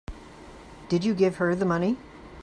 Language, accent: English, United States English